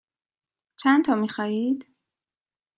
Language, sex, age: Persian, female, 19-29